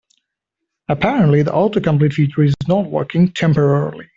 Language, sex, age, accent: English, male, 19-29, India and South Asia (India, Pakistan, Sri Lanka)